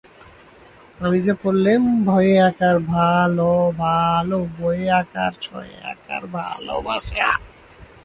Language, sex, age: Bengali, male, 19-29